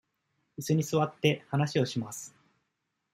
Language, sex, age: Japanese, male, 19-29